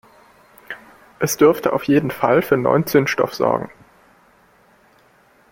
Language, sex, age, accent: German, male, 19-29, Deutschland Deutsch